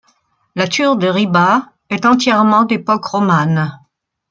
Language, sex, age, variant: French, female, 70-79, Français de métropole